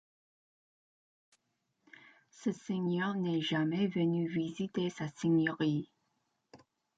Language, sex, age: French, female, 30-39